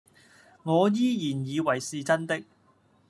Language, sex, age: Cantonese, male, 40-49